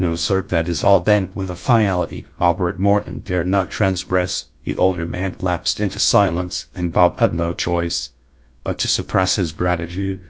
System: TTS, GlowTTS